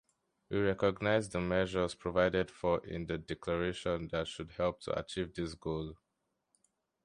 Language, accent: English, Southern African (South Africa, Zimbabwe, Namibia)